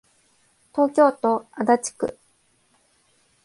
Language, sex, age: Japanese, female, 19-29